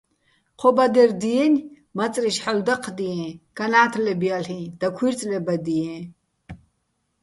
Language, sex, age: Bats, female, 30-39